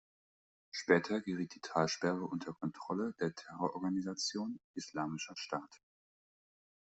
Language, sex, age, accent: German, male, 30-39, Deutschland Deutsch